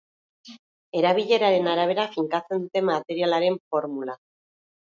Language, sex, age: Basque, female, 40-49